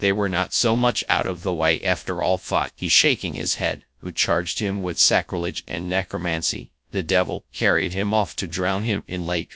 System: TTS, GradTTS